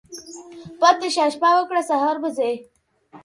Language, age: Pashto, 19-29